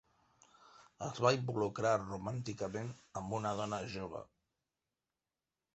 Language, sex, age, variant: Catalan, male, 50-59, Central